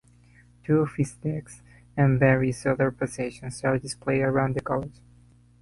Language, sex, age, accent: English, male, under 19, United States English